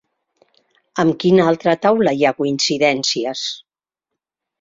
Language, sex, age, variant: Catalan, female, 60-69, Central